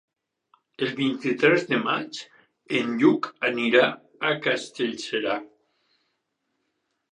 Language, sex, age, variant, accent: Catalan, male, 50-59, Valencià central, valencià